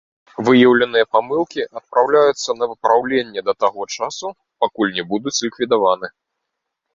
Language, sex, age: Belarusian, male, 30-39